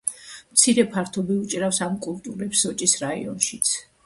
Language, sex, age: Georgian, female, 60-69